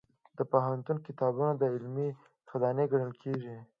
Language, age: Pashto, under 19